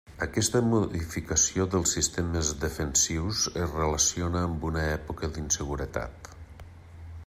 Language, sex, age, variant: Catalan, male, 50-59, Nord-Occidental